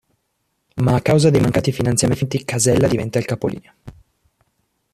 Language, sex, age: Italian, male, 19-29